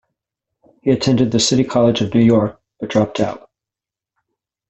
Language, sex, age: English, male, 40-49